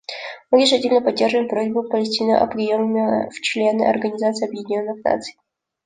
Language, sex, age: Russian, female, 19-29